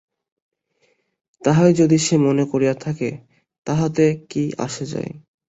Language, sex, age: Bengali, male, 19-29